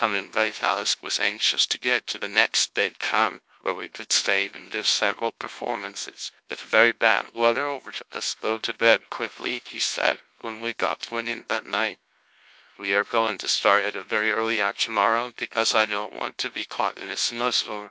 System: TTS, GlowTTS